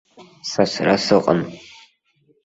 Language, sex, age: Abkhazian, male, under 19